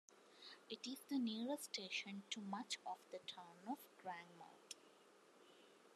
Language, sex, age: English, female, 19-29